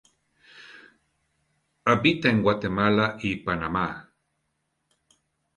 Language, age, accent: Spanish, 50-59, Andino-Pacífico: Colombia, Perú, Ecuador, oeste de Bolivia y Venezuela andina